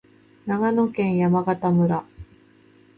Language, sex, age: Japanese, female, 30-39